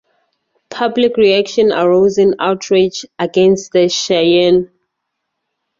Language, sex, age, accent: English, female, 30-39, Southern African (South Africa, Zimbabwe, Namibia)